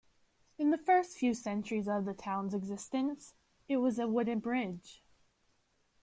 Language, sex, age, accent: English, female, 19-29, United States English